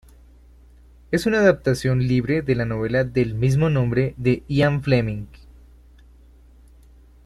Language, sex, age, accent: Spanish, male, 30-39, Andino-Pacífico: Colombia, Perú, Ecuador, oeste de Bolivia y Venezuela andina